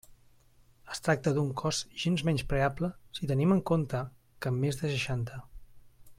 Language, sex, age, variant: Catalan, male, 40-49, Central